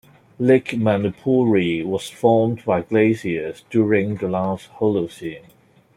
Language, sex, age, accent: English, male, 30-39, Hong Kong English